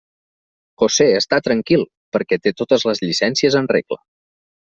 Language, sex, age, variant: Catalan, male, 30-39, Central